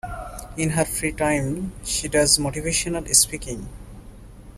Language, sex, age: English, male, 19-29